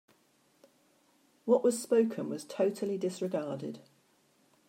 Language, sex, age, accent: English, female, 60-69, England English